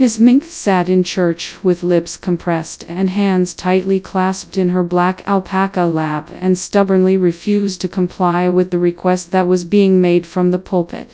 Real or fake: fake